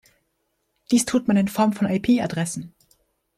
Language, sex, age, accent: German, female, under 19, Deutschland Deutsch